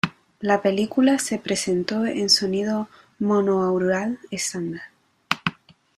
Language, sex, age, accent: Spanish, female, under 19, España: Sur peninsular (Andalucia, Extremadura, Murcia)